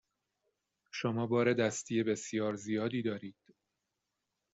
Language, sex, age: Persian, male, 30-39